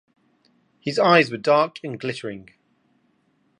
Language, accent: English, England English